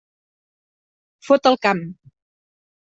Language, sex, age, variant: Catalan, female, 60-69, Central